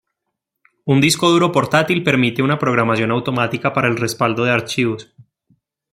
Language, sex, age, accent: Spanish, male, 19-29, Andino-Pacífico: Colombia, Perú, Ecuador, oeste de Bolivia y Venezuela andina